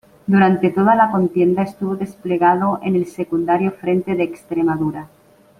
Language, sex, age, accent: Spanish, female, 50-59, España: Centro-Sur peninsular (Madrid, Toledo, Castilla-La Mancha)